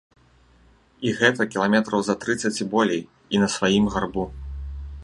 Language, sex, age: Belarusian, male, 30-39